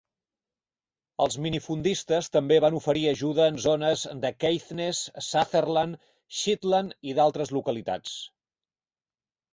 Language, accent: Catalan, nord-oriental